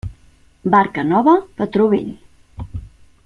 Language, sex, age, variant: Catalan, female, 40-49, Central